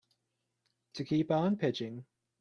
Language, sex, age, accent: English, male, 19-29, United States English